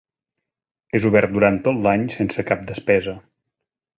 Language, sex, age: Catalan, male, 50-59